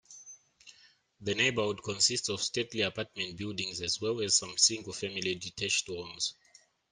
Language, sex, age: English, male, 19-29